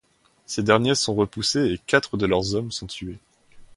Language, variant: French, Français de métropole